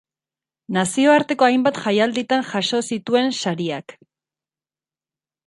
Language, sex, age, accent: Basque, female, 40-49, Erdialdekoa edo Nafarra (Gipuzkoa, Nafarroa)